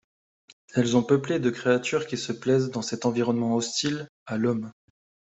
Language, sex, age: French, male, 30-39